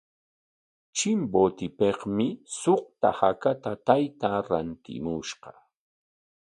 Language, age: Corongo Ancash Quechua, 50-59